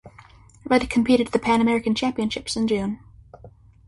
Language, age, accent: English, under 19, United States English